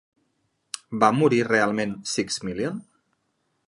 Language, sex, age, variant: Catalan, male, 40-49, Central